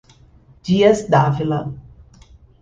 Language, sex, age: Portuguese, female, 30-39